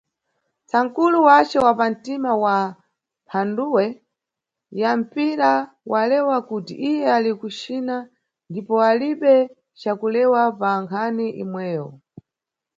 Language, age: Nyungwe, 30-39